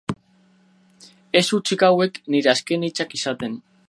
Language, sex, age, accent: Basque, male, 19-29, Mendebalekoa (Araba, Bizkaia, Gipuzkoako mendebaleko herri batzuk)